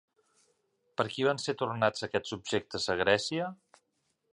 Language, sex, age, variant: Catalan, male, 50-59, Central